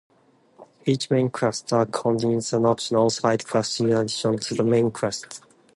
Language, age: English, 19-29